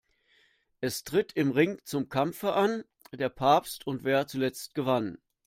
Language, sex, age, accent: German, male, 50-59, Deutschland Deutsch